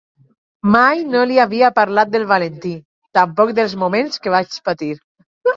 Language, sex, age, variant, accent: Catalan, female, 30-39, Alacantí, valencià